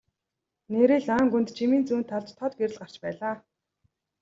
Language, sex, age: Mongolian, female, 19-29